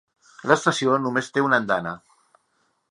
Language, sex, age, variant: Catalan, male, 50-59, Central